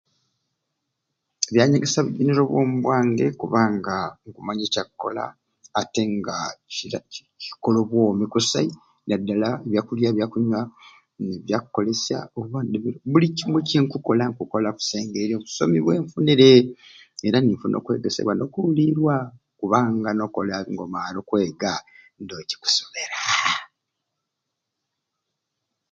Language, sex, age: Ruuli, male, 70-79